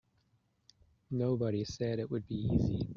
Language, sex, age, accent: English, male, 30-39, New Zealand English